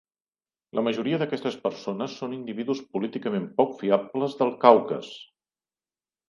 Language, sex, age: Catalan, male, 40-49